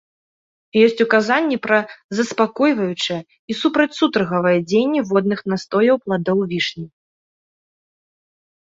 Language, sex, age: Belarusian, female, 30-39